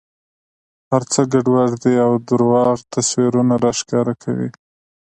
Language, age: Pashto, 30-39